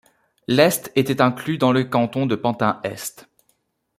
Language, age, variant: French, 19-29, Français de métropole